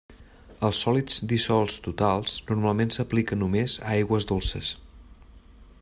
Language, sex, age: Catalan, male, 30-39